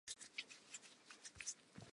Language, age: Southern Sotho, 19-29